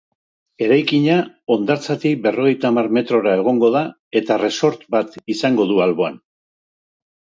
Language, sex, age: Basque, male, 60-69